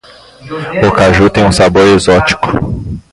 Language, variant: Portuguese, Portuguese (Brasil)